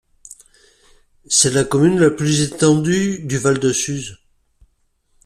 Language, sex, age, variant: French, male, 50-59, Français de métropole